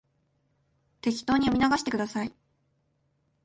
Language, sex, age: Japanese, female, 19-29